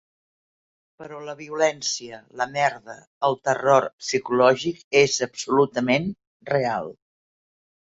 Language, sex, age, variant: Catalan, female, 70-79, Central